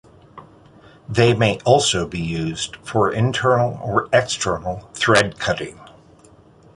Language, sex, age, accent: English, male, 50-59, United States English